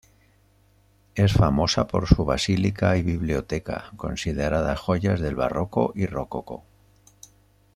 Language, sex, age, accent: Spanish, male, 50-59, España: Centro-Sur peninsular (Madrid, Toledo, Castilla-La Mancha)